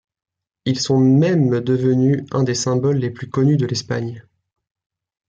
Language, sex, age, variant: French, male, 19-29, Français de métropole